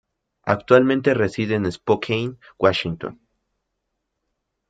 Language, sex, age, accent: Spanish, male, 19-29, México